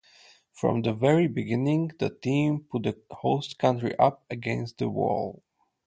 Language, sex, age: English, male, 30-39